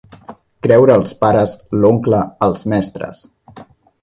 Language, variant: Catalan, Central